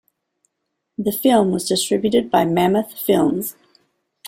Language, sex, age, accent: English, female, 40-49, United States English